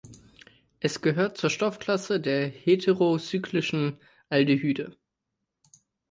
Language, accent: German, Deutschland Deutsch